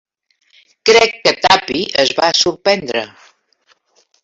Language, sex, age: Catalan, female, 70-79